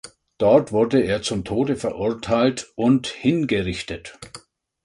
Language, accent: German, Deutschland Deutsch